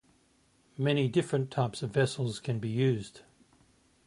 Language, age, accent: English, 40-49, Australian English